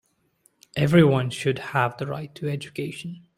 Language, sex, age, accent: English, male, 19-29, India and South Asia (India, Pakistan, Sri Lanka)